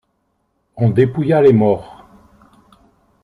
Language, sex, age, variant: French, male, 60-69, Français de métropole